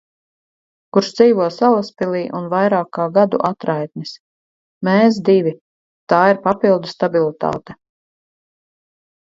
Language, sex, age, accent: Latvian, female, 50-59, Riga